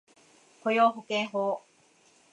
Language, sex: Japanese, female